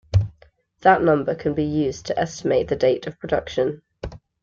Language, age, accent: English, 19-29, England English